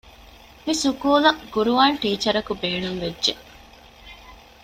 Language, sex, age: Divehi, female, 19-29